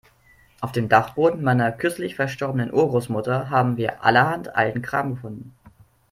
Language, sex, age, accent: German, male, under 19, Deutschland Deutsch